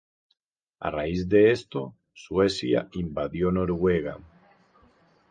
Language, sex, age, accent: Spanish, male, 40-49, Andino-Pacífico: Colombia, Perú, Ecuador, oeste de Bolivia y Venezuela andina